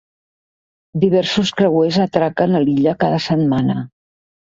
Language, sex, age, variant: Catalan, female, 70-79, Central